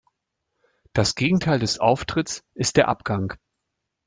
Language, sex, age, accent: German, male, 50-59, Deutschland Deutsch